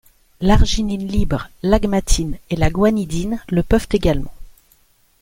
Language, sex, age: French, female, 40-49